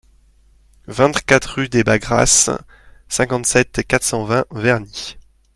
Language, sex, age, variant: French, male, 30-39, Français de métropole